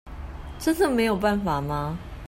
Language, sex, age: Chinese, female, 30-39